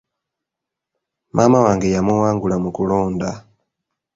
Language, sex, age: Ganda, male, 19-29